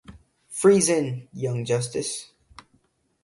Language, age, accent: English, under 19, United States English